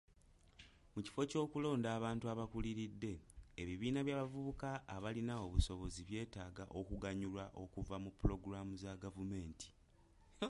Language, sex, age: Ganda, male, 19-29